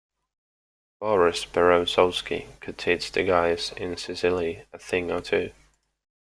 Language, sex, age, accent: English, male, 19-29, United States English